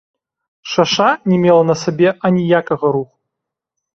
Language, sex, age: Belarusian, male, 19-29